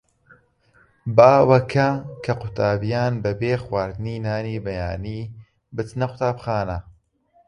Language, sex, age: Central Kurdish, male, 19-29